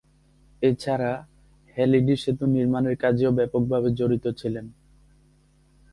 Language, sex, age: Bengali, male, 19-29